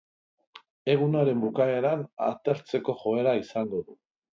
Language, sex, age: Basque, male, 60-69